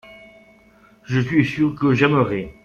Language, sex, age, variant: French, male, 50-59, Français de métropole